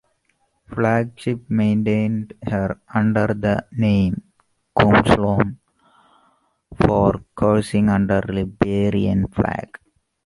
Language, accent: English, India and South Asia (India, Pakistan, Sri Lanka)